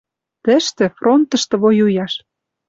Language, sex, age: Western Mari, female, 30-39